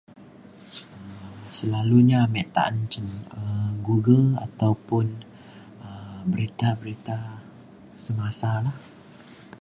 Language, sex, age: Mainstream Kenyah, male, 19-29